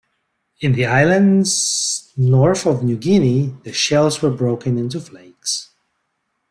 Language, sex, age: English, male, 40-49